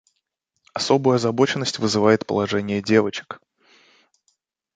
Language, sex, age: Russian, male, 19-29